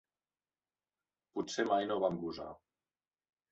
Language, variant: Catalan, Central